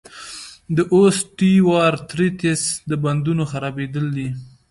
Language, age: Pashto, 19-29